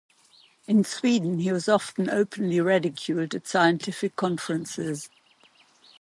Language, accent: English, England English